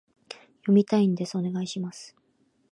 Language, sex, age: Japanese, female, 19-29